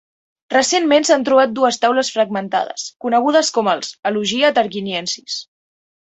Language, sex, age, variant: Catalan, female, under 19, Central